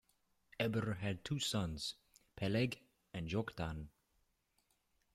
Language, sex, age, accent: English, male, 19-29, United States English